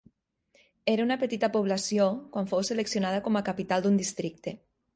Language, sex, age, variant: Catalan, female, 30-39, Nord-Occidental